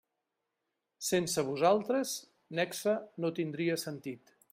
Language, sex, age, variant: Catalan, male, 50-59, Central